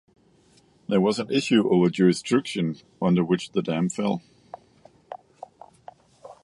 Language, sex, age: English, male, 40-49